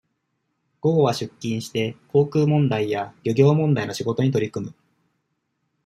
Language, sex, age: Japanese, male, 19-29